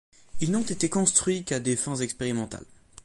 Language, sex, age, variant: French, male, 19-29, Français de métropole